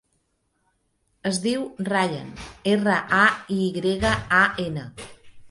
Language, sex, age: Catalan, female, 50-59